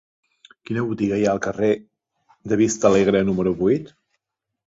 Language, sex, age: Catalan, male, 40-49